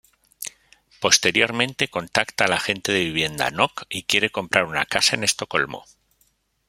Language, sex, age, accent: Spanish, male, 50-59, España: Norte peninsular (Asturias, Castilla y León, Cantabria, País Vasco, Navarra, Aragón, La Rioja, Guadalajara, Cuenca)